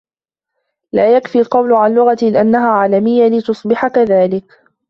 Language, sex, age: Arabic, female, 19-29